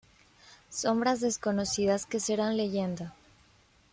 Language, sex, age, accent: Spanish, female, 19-29, América central